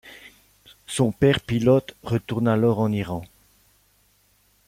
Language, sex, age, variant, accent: French, male, 50-59, Français d'Europe, Français de Belgique